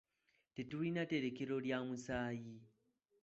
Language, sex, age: Ganda, male, 19-29